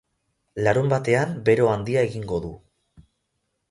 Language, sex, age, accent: Basque, male, 19-29, Mendebalekoa (Araba, Bizkaia, Gipuzkoako mendebaleko herri batzuk)